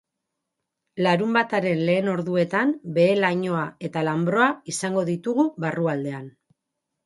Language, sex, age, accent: Basque, female, 40-49, Mendebalekoa (Araba, Bizkaia, Gipuzkoako mendebaleko herri batzuk)